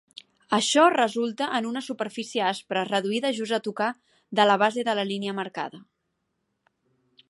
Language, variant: Catalan, Central